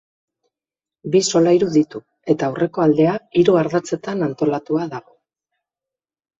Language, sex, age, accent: Basque, female, 50-59, Mendebalekoa (Araba, Bizkaia, Gipuzkoako mendebaleko herri batzuk)